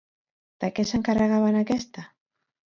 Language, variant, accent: Catalan, Central, central